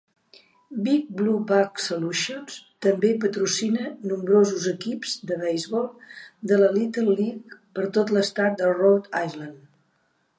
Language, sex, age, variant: Catalan, female, 70-79, Central